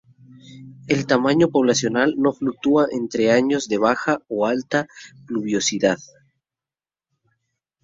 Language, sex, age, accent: Spanish, male, 19-29, México